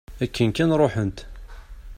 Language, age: Kabyle, 30-39